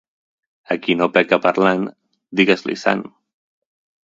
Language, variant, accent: Catalan, Central, central